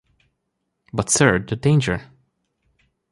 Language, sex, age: English, male, 19-29